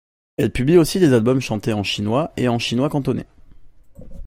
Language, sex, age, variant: French, male, under 19, Français de métropole